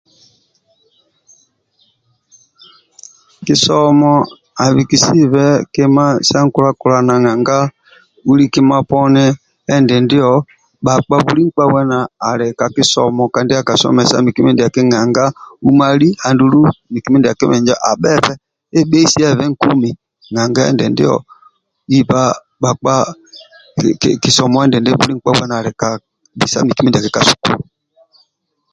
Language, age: Amba (Uganda), 50-59